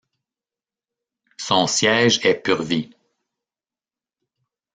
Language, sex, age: French, male, 50-59